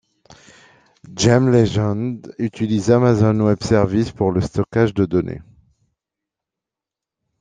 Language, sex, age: French, male, 30-39